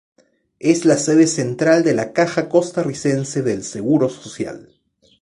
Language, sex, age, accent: Spanish, male, 19-29, Chileno: Chile, Cuyo